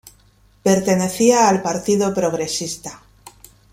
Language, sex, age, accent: Spanish, female, 50-59, España: Centro-Sur peninsular (Madrid, Toledo, Castilla-La Mancha)